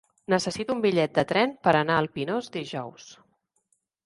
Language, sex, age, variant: Catalan, female, 40-49, Central